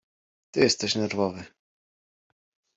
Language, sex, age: Polish, male, 30-39